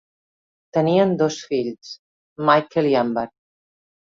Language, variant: Catalan, Central